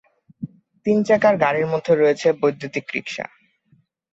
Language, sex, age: Bengali, male, 19-29